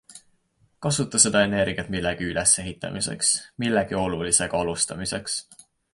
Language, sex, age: Estonian, male, 19-29